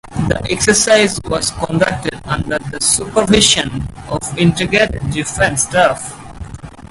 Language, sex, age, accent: English, male, 19-29, United States English